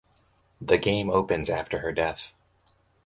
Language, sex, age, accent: English, male, 19-29, United States English